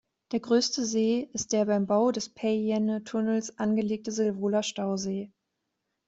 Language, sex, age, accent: German, female, 19-29, Deutschland Deutsch